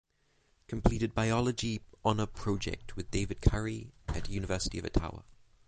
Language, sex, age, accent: English, male, 19-29, England English; New Zealand English